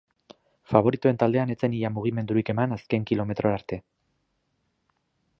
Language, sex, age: Basque, male, 30-39